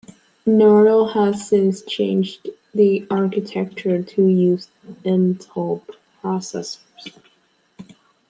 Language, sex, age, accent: English, female, under 19, United States English